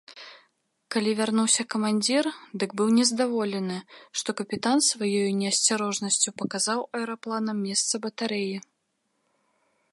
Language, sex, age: Belarusian, female, 19-29